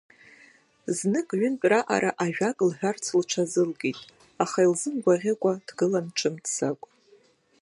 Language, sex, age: Abkhazian, female, 19-29